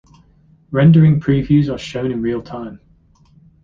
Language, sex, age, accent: English, male, 19-29, England English